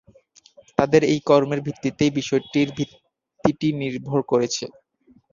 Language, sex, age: Bengali, male, under 19